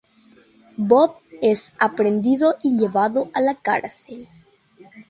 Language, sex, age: Spanish, female, 19-29